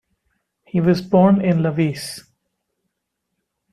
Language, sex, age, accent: English, male, 30-39, India and South Asia (India, Pakistan, Sri Lanka)